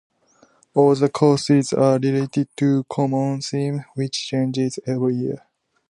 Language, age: English, 19-29